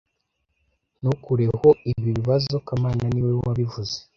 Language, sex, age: Kinyarwanda, male, under 19